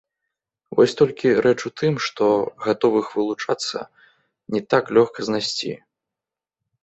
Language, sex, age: Belarusian, male, 30-39